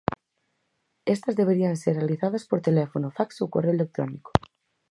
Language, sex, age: Galician, female, 19-29